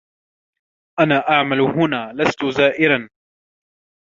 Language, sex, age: Arabic, male, 19-29